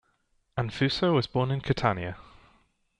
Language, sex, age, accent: English, male, 19-29, England English